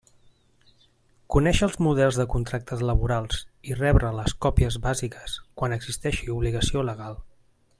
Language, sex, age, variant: Catalan, male, 40-49, Central